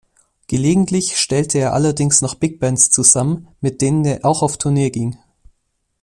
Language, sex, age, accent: German, male, under 19, Deutschland Deutsch